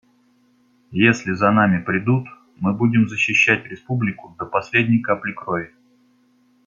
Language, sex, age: Russian, male, 30-39